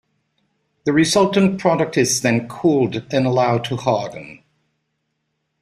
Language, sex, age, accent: English, male, 50-59, England English